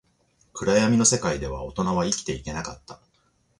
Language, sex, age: Japanese, male, 40-49